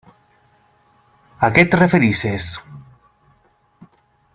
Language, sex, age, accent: Catalan, male, 19-29, valencià